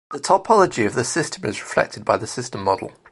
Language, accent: English, England English